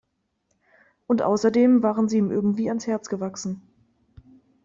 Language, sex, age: German, female, 19-29